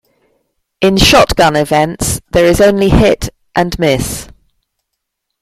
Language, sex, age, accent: English, female, 50-59, England English